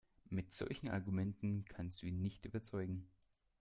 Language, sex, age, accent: German, male, 19-29, Deutschland Deutsch